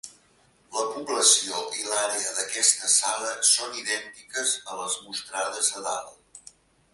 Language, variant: Catalan, Central